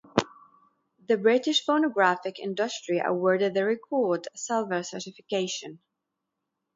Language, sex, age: English, female, 30-39